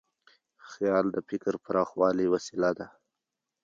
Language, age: Pashto, 19-29